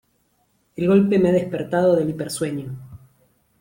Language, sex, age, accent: Spanish, male, 40-49, Rioplatense: Argentina, Uruguay, este de Bolivia, Paraguay